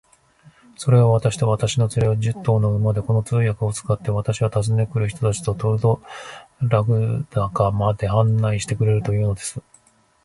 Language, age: Japanese, 50-59